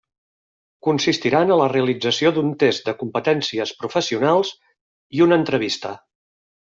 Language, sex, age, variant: Catalan, male, 50-59, Central